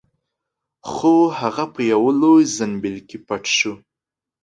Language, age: Pashto, 19-29